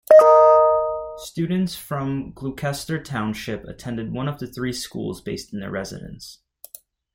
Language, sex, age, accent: English, male, 19-29, United States English